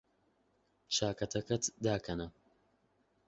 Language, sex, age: Central Kurdish, male, under 19